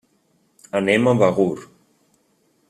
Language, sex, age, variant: Catalan, male, 19-29, Central